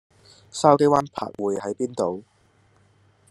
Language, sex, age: Cantonese, male, under 19